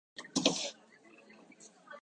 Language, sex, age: Japanese, female, 19-29